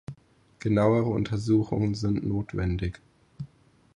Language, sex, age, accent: German, male, 19-29, Deutschland Deutsch